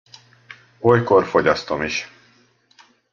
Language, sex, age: Hungarian, male, 50-59